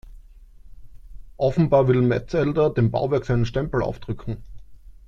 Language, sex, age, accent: German, male, 30-39, Österreichisches Deutsch